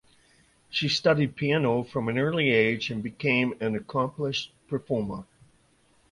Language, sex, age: English, male, 60-69